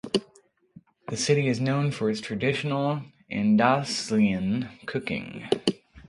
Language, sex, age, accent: English, male, 40-49, United States English